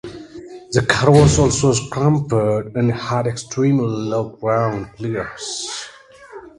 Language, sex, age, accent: English, male, 30-39, United States English